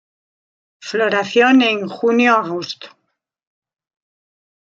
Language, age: Spanish, 60-69